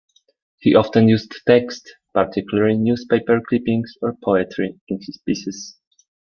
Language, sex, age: English, male, 19-29